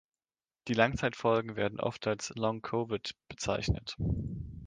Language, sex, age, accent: German, male, 19-29, Deutschland Deutsch